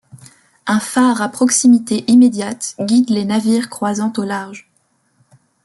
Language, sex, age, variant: French, female, 19-29, Français de métropole